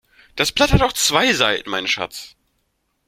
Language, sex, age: German, male, 19-29